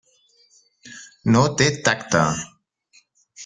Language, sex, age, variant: Catalan, male, 40-49, Central